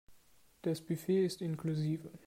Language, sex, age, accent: German, male, 19-29, Deutschland Deutsch